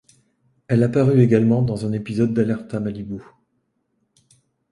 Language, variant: French, Français de métropole